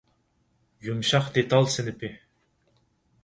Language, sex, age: Uyghur, male, 30-39